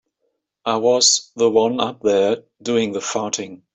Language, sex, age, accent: English, male, 50-59, United States English